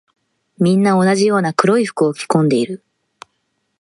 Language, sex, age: Japanese, female, 19-29